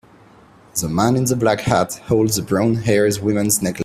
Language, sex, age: English, male, 19-29